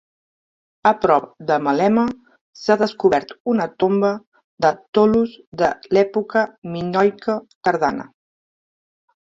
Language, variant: Catalan, Central